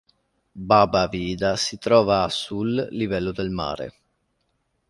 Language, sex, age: Italian, male, 19-29